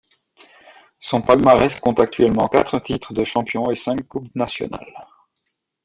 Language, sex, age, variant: French, male, 30-39, Français de métropole